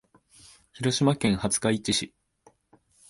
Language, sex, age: Japanese, male, 19-29